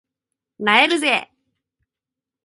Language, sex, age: Japanese, female, 19-29